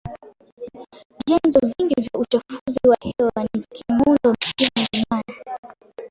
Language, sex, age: Swahili, female, 19-29